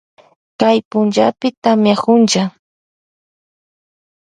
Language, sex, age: Loja Highland Quichua, female, 19-29